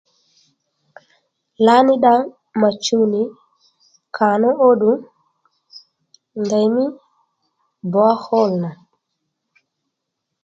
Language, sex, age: Lendu, female, 30-39